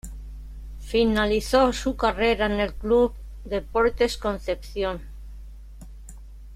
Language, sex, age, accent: Spanish, male, 60-69, España: Norte peninsular (Asturias, Castilla y León, Cantabria, País Vasco, Navarra, Aragón, La Rioja, Guadalajara, Cuenca)